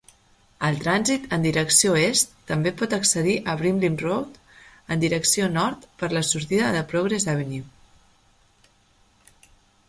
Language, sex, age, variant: Catalan, female, 30-39, Central